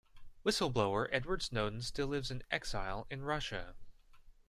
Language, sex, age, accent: English, male, 19-29, United States English